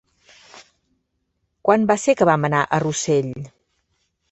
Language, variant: Catalan, Central